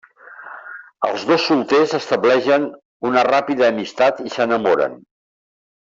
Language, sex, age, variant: Catalan, male, 70-79, Central